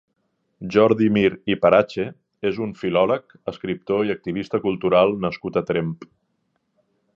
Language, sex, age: Catalan, male, 40-49